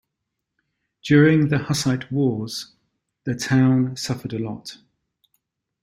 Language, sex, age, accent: English, male, 40-49, England English